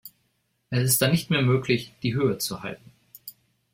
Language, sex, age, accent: German, male, 40-49, Deutschland Deutsch